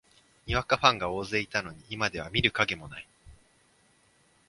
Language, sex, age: Japanese, male, 19-29